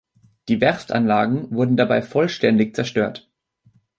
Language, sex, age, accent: German, male, 19-29, Deutschland Deutsch